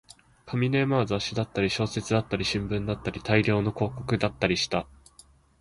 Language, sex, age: Japanese, male, 19-29